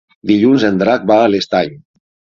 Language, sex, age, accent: Catalan, male, 50-59, valencià